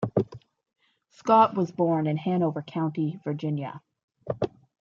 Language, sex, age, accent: English, female, 30-39, United States English